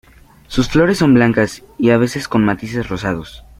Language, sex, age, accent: Spanish, male, 19-29, España: Norte peninsular (Asturias, Castilla y León, Cantabria, País Vasco, Navarra, Aragón, La Rioja, Guadalajara, Cuenca)